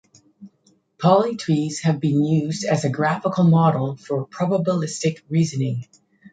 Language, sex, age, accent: English, female, 60-69, Canadian English